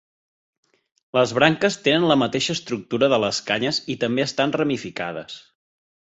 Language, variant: Catalan, Central